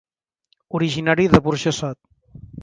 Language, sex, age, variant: Catalan, male, 50-59, Central